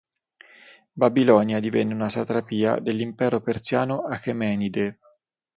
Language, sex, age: Italian, male, 30-39